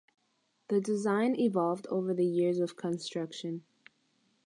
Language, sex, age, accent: English, female, under 19, United States English